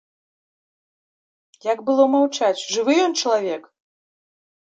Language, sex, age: Belarusian, female, 19-29